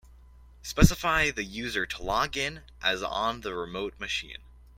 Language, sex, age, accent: English, male, under 19, United States English